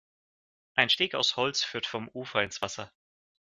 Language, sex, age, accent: German, male, 19-29, Russisch Deutsch